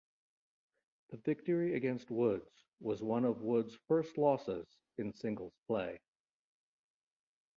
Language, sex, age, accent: English, male, 50-59, United States English